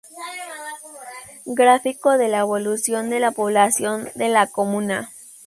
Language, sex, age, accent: Spanish, female, under 19, México